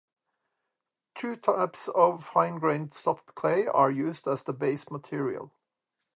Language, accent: English, United States English